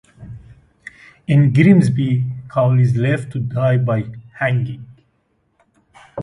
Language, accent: English, England English